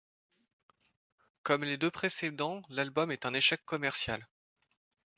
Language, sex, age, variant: French, male, 30-39, Français de métropole